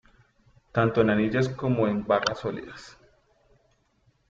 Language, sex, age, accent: Spanish, male, 19-29, Andino-Pacífico: Colombia, Perú, Ecuador, oeste de Bolivia y Venezuela andina